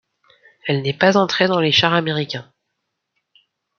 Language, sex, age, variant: French, male, under 19, Français de métropole